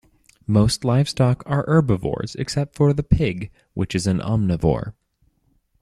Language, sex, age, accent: English, male, 19-29, United States English